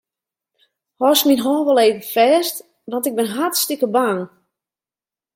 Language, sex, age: Western Frisian, female, 40-49